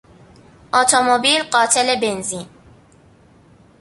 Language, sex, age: Persian, female, under 19